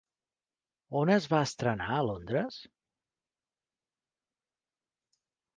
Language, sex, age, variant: Catalan, male, 40-49, Central